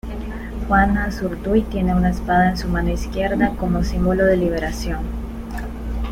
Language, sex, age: Spanish, female, 19-29